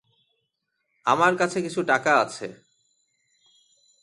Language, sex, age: Bengali, male, 19-29